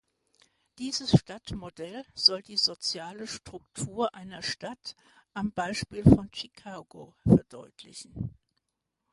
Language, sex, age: German, female, 70-79